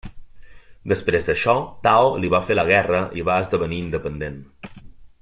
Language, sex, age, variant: Catalan, male, 30-39, Central